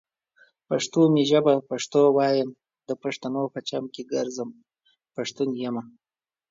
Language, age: Pashto, 30-39